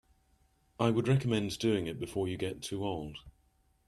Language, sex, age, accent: English, male, 30-39, England English